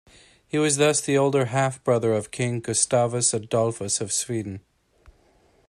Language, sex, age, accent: English, male, 30-39, United States English